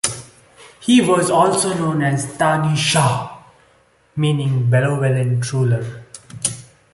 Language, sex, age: English, male, 19-29